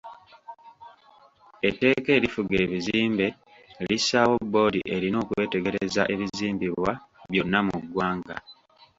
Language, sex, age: Ganda, male, 19-29